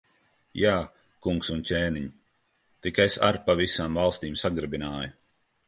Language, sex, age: Latvian, male, 30-39